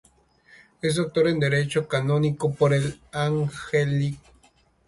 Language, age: Spanish, 19-29